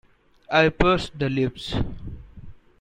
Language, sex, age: English, male, 19-29